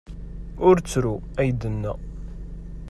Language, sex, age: Kabyle, male, 30-39